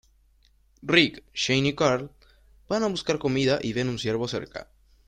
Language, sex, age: Spanish, male, 19-29